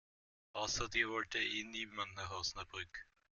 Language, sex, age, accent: German, male, 30-39, Österreichisches Deutsch